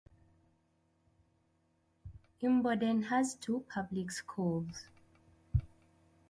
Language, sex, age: English, female, 19-29